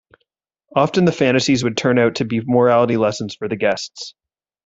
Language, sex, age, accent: English, male, 30-39, Canadian English